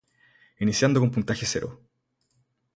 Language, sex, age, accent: Spanish, male, 19-29, Chileno: Chile, Cuyo